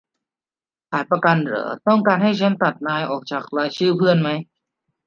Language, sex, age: Thai, male, under 19